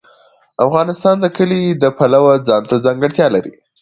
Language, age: Pashto, 19-29